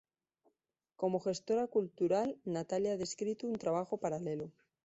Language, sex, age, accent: Spanish, female, 19-29, España: Centro-Sur peninsular (Madrid, Toledo, Castilla-La Mancha)